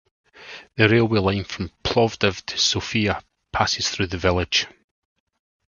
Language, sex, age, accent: English, male, 50-59, Scottish English